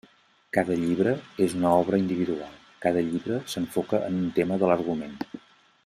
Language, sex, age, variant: Catalan, male, 50-59, Central